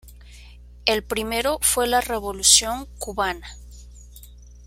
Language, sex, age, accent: Spanish, female, 30-39, México